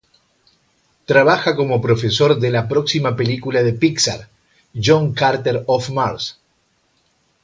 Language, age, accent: Spanish, 50-59, Rioplatense: Argentina, Uruguay, este de Bolivia, Paraguay